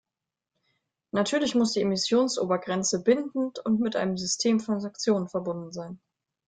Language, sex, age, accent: German, female, 19-29, Deutschland Deutsch